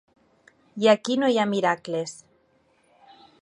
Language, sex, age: Catalan, female, 30-39